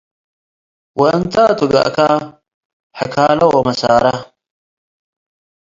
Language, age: Tigre, 30-39